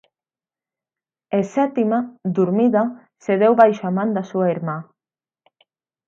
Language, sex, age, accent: Galician, female, 19-29, Atlántico (seseo e gheada); Normativo (estándar)